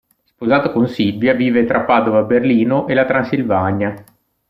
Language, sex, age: Italian, male, 30-39